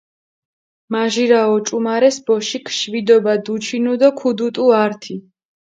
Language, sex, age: Mingrelian, female, 19-29